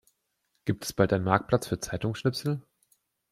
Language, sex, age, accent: German, male, 19-29, Deutschland Deutsch